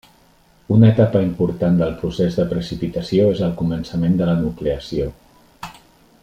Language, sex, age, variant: Catalan, male, 50-59, Central